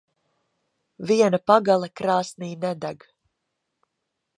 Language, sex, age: Latvian, female, 40-49